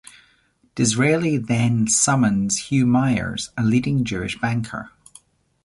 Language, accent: English, New Zealand English